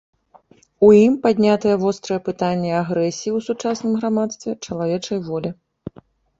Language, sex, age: Belarusian, female, 30-39